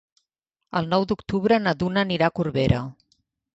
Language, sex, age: Catalan, female, 50-59